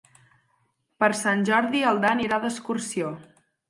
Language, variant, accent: Catalan, Central, tarragoní